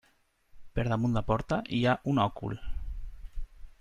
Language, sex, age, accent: Catalan, male, 40-49, valencià